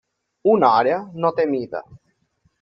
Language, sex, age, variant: Catalan, male, 19-29, Balear